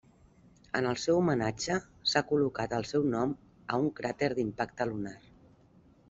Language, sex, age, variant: Catalan, female, 50-59, Central